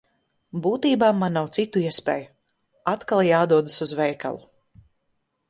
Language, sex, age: Latvian, female, 19-29